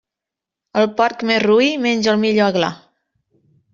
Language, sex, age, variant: Catalan, female, 19-29, Central